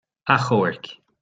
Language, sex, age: Irish, male, 30-39